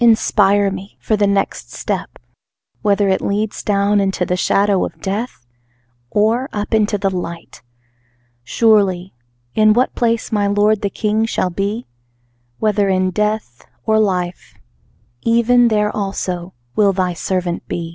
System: none